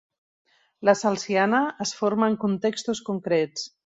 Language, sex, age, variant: Catalan, female, 50-59, Central